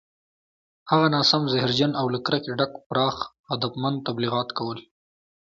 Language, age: Pashto, 19-29